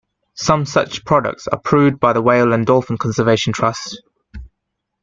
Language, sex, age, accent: English, male, 19-29, England English